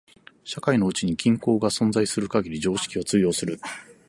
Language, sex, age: Japanese, male, 40-49